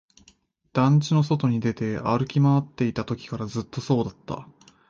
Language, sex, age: Japanese, male, 19-29